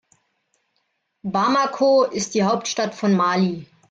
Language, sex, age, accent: German, female, 40-49, Deutschland Deutsch